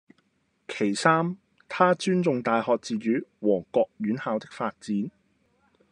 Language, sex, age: Cantonese, male, 19-29